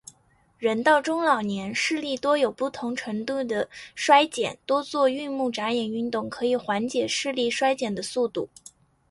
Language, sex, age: Chinese, female, 19-29